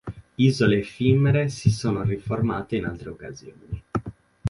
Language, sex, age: Italian, male, 19-29